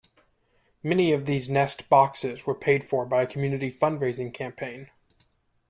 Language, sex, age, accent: English, male, 30-39, United States English